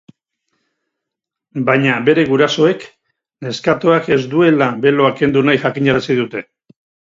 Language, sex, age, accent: Basque, male, 50-59, Mendebalekoa (Araba, Bizkaia, Gipuzkoako mendebaleko herri batzuk)